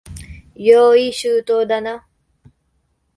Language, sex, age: Japanese, female, under 19